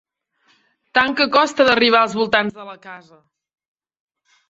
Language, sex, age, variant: Catalan, female, 19-29, Central